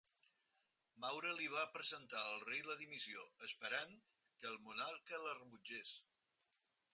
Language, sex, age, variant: Catalan, male, 60-69, Central